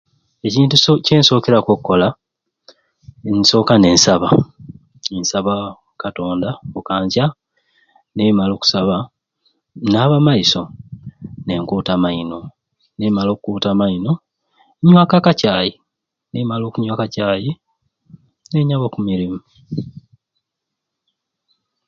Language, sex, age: Ruuli, male, 30-39